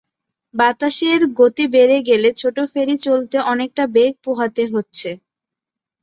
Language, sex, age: Bengali, male, 30-39